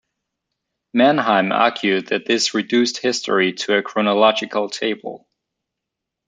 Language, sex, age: English, male, 19-29